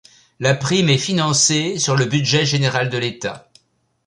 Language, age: French, 70-79